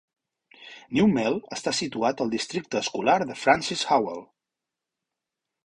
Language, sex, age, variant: Catalan, male, 40-49, Central